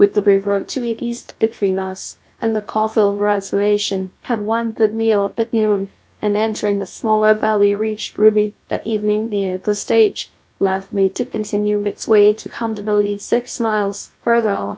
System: TTS, GlowTTS